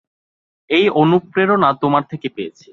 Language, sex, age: Bengali, male, 19-29